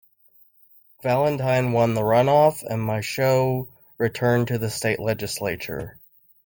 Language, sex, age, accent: English, male, 30-39, United States English